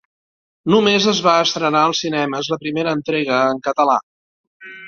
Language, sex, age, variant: Catalan, male, 50-59, Central